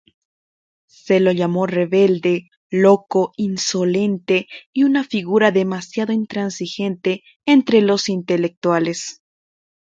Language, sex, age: Spanish, female, 19-29